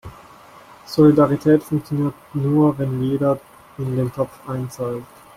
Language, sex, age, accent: German, male, 19-29, Schweizerdeutsch